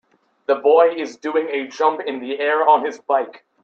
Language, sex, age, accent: English, male, under 19, United States English